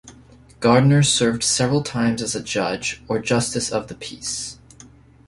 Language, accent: English, United States English